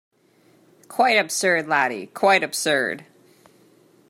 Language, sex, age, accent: English, female, 19-29, Canadian English